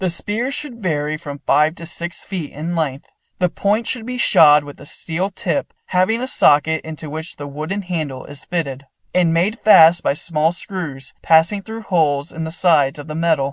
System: none